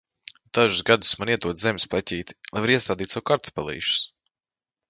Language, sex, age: Latvian, male, under 19